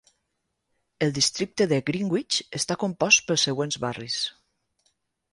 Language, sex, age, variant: Catalan, female, 40-49, Nord-Occidental